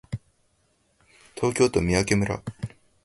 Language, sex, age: Japanese, male, under 19